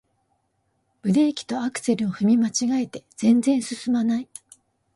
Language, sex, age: Japanese, female, 50-59